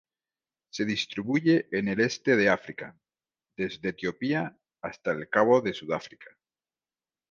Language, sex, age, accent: Spanish, male, 50-59, España: Sur peninsular (Andalucia, Extremadura, Murcia)